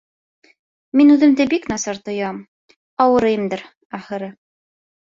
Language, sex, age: Bashkir, female, 19-29